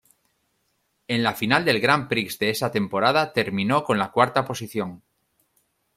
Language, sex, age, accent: Spanish, male, 40-49, España: Norte peninsular (Asturias, Castilla y León, Cantabria, País Vasco, Navarra, Aragón, La Rioja, Guadalajara, Cuenca)